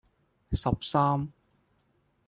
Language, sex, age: Cantonese, male, 19-29